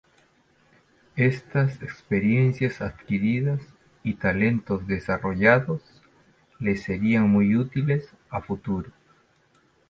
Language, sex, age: Spanish, male, 50-59